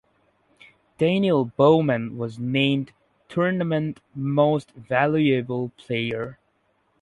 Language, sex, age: English, male, under 19